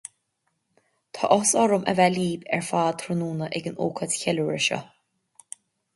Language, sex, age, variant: Irish, female, 30-39, Gaeilge Chonnacht